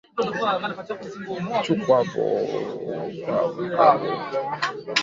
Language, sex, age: Swahili, male, 19-29